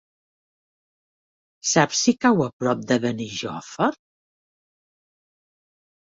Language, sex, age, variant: Catalan, female, 60-69, Central